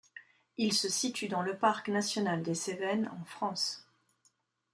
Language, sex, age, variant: French, female, 50-59, Français de métropole